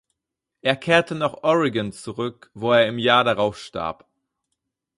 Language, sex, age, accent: German, male, 19-29, Deutschland Deutsch